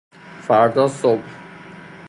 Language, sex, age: Persian, male, 19-29